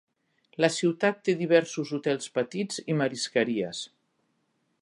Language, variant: Catalan, Central